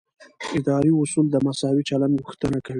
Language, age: Pashto, 19-29